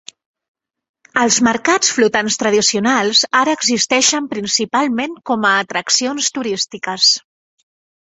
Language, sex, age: Catalan, female, 30-39